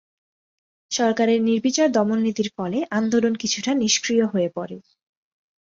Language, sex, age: Bengali, female, 19-29